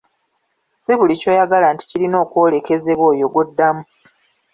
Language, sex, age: Ganda, female, 30-39